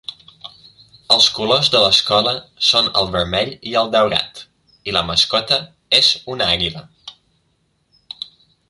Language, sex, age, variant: Catalan, male, 19-29, Septentrional